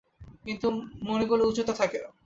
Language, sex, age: Bengali, male, 19-29